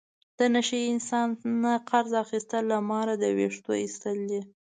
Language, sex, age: Pashto, female, 19-29